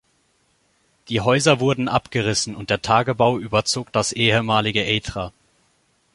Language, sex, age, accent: German, male, 19-29, Deutschland Deutsch